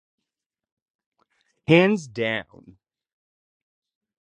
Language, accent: English, United States English